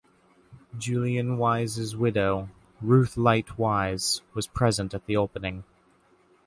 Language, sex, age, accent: English, male, 19-29, United States English